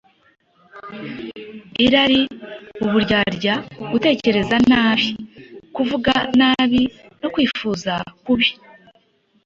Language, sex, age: Kinyarwanda, female, 30-39